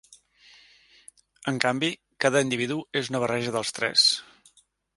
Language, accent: Catalan, central; septentrional